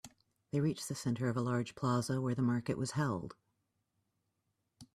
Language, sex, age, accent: English, female, 40-49, United States English